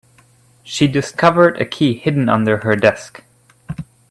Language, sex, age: English, male, 19-29